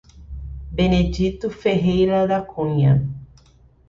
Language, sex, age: Portuguese, female, 30-39